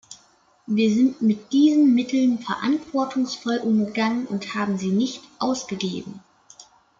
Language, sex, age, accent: German, male, under 19, Deutschland Deutsch